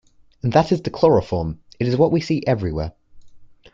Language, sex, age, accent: English, male, under 19, Australian English